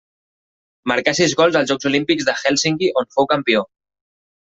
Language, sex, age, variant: Catalan, male, 19-29, Central